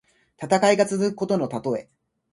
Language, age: Japanese, 19-29